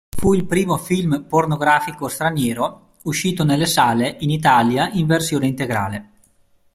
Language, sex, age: Italian, male, 30-39